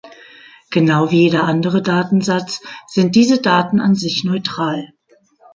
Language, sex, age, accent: German, female, 50-59, Deutschland Deutsch